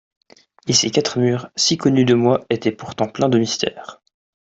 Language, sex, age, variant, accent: French, male, 19-29, Français d'Europe, Français de Suisse